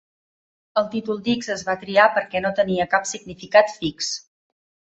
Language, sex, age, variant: Catalan, female, 30-39, Central